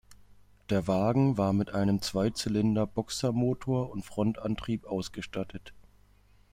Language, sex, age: German, male, 19-29